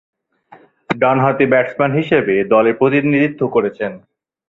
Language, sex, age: Bengali, male, 30-39